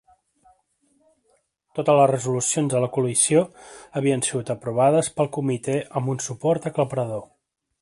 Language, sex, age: Catalan, male, 30-39